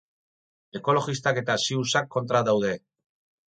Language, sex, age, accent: Basque, male, 50-59, Mendebalekoa (Araba, Bizkaia, Gipuzkoako mendebaleko herri batzuk)